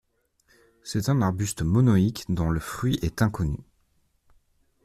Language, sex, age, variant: French, male, 19-29, Français de métropole